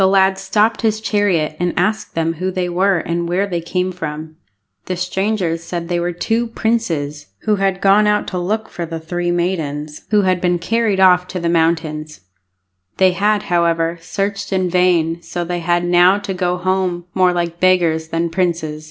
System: none